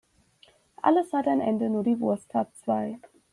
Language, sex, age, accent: German, female, 19-29, Deutschland Deutsch